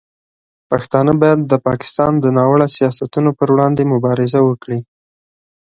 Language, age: Pashto, 19-29